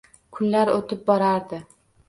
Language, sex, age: Uzbek, female, 19-29